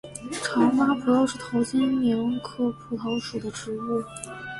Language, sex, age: Chinese, female, 19-29